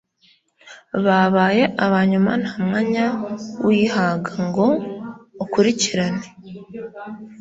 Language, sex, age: Kinyarwanda, female, 30-39